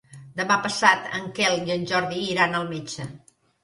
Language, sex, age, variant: Catalan, female, 60-69, Central